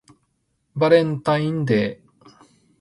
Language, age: Japanese, 50-59